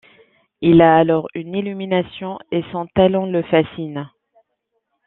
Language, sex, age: French, female, 19-29